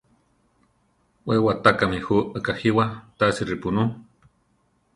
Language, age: Central Tarahumara, 30-39